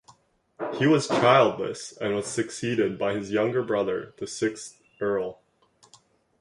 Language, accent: English, Canadian English